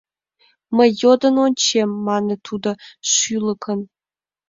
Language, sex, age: Mari, female, 19-29